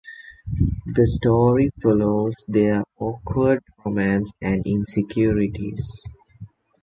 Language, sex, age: English, male, 19-29